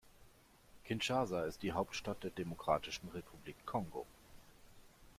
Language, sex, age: German, male, 50-59